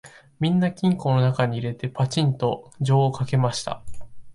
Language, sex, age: Japanese, male, 19-29